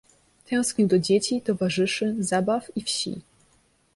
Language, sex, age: Polish, female, 19-29